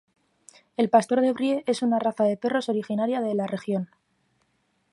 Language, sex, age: Spanish, female, under 19